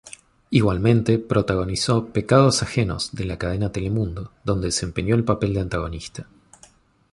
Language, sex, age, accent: Spanish, male, 30-39, Rioplatense: Argentina, Uruguay, este de Bolivia, Paraguay